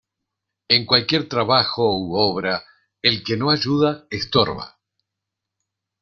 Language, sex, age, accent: Spanish, male, 50-59, Rioplatense: Argentina, Uruguay, este de Bolivia, Paraguay